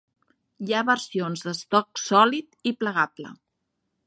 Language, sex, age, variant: Catalan, female, 40-49, Central